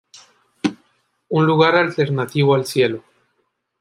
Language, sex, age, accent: Spanish, male, 30-39, Caribe: Cuba, Venezuela, Puerto Rico, República Dominicana, Panamá, Colombia caribeña, México caribeño, Costa del golfo de México